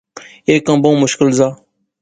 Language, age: Pahari-Potwari, 19-29